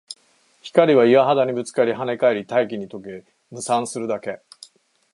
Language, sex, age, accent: Japanese, male, 60-69, 標準